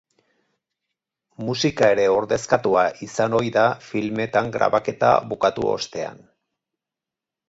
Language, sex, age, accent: Basque, male, 60-69, Erdialdekoa edo Nafarra (Gipuzkoa, Nafarroa)